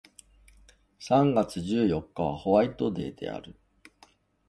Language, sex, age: Japanese, male, 60-69